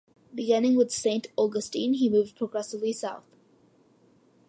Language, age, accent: English, under 19, United States English